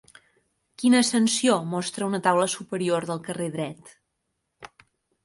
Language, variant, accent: Catalan, Central, Girona